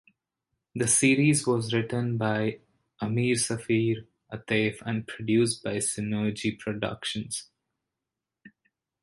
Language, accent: English, India and South Asia (India, Pakistan, Sri Lanka)